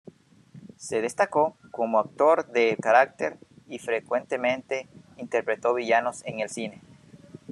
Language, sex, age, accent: Spanish, male, 19-29, América central